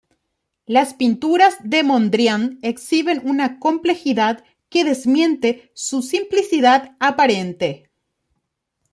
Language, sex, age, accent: Spanish, female, 30-39, Rioplatense: Argentina, Uruguay, este de Bolivia, Paraguay